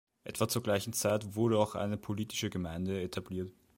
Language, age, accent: German, 19-29, Österreichisches Deutsch